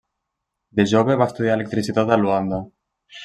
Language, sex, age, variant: Catalan, male, 19-29, Nord-Occidental